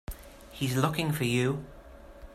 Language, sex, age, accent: English, male, 50-59, Welsh English